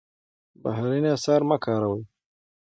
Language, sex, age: Pashto, male, 19-29